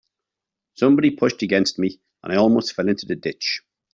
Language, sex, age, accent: English, male, 40-49, Irish English